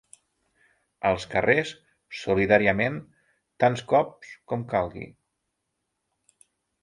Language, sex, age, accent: Catalan, male, 40-49, Lleidatà